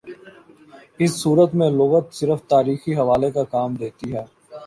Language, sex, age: Urdu, male, 19-29